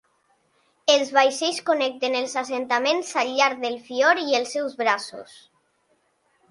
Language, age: Catalan, under 19